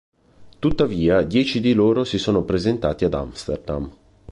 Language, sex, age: Italian, male, 30-39